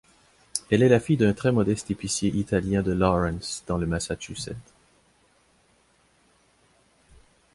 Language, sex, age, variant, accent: French, male, 30-39, Français d'Amérique du Nord, Français du Canada